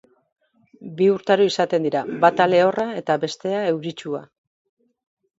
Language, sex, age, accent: Basque, female, 50-59, Mendebalekoa (Araba, Bizkaia, Gipuzkoako mendebaleko herri batzuk)